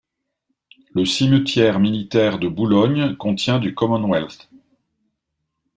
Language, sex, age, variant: French, male, 50-59, Français de métropole